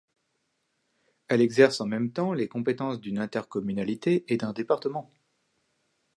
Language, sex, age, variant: French, male, 19-29, Français de métropole